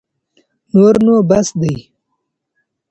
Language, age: Pashto, 19-29